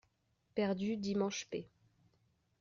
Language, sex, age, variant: French, female, 19-29, Français de métropole